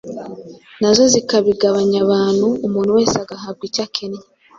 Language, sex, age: Kinyarwanda, female, 19-29